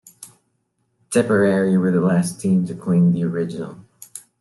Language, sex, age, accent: English, female, 19-29, Filipino